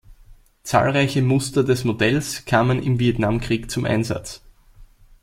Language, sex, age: German, male, under 19